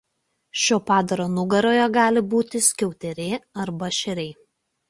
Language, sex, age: Lithuanian, female, 30-39